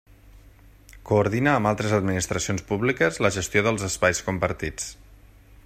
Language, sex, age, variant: Catalan, male, 30-39, Nord-Occidental